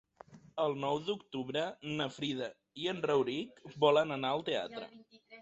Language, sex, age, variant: Catalan, male, 19-29, Nord-Occidental